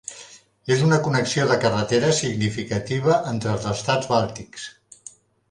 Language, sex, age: Catalan, male, 60-69